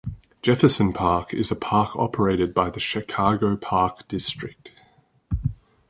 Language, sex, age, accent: English, male, 30-39, Australian English